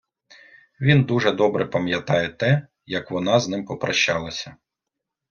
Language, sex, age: Ukrainian, male, 30-39